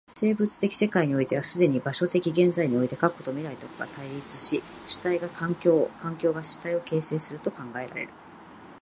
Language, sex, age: Japanese, female, 50-59